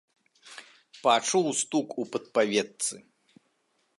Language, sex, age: Belarusian, male, 40-49